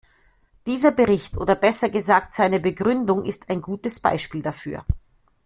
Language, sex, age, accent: German, female, 50-59, Österreichisches Deutsch